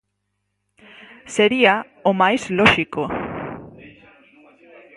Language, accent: Galician, Normativo (estándar)